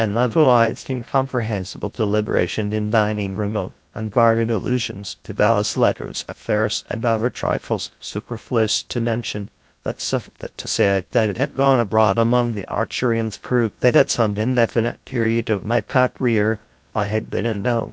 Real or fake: fake